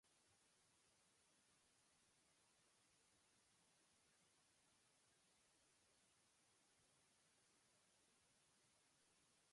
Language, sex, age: English, female, 19-29